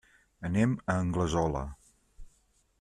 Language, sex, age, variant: Catalan, male, 50-59, Central